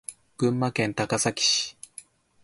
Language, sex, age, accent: Japanese, male, 19-29, 標準語